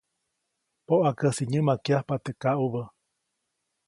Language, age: Copainalá Zoque, 19-29